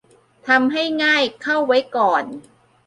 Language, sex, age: Thai, female, 40-49